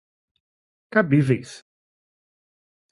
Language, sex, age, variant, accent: Portuguese, male, 19-29, Portuguese (Brasil), Gaucho